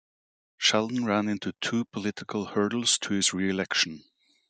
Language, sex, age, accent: English, male, 40-49, United States English